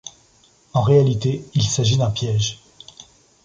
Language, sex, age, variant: French, male, 30-39, Français de métropole